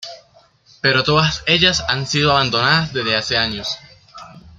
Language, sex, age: Spanish, male, under 19